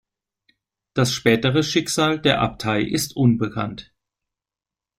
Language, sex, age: German, male, 40-49